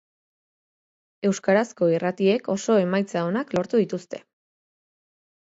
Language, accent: Basque, Erdialdekoa edo Nafarra (Gipuzkoa, Nafarroa)